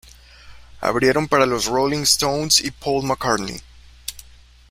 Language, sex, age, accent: Spanish, male, 19-29, México